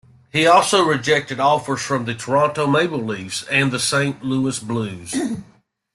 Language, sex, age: English, male, 50-59